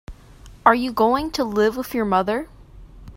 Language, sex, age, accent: English, female, 19-29, United States English